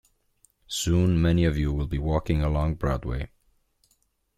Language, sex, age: English, male, 19-29